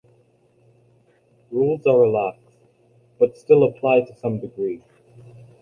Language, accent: English, West Indies and Bermuda (Bahamas, Bermuda, Jamaica, Trinidad)